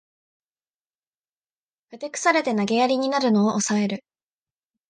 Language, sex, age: Japanese, female, 19-29